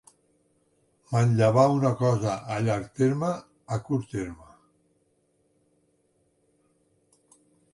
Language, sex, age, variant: Catalan, male, 60-69, Central